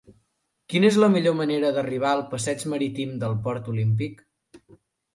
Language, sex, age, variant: Catalan, male, under 19, Central